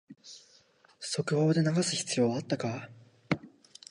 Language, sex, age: Japanese, male, 19-29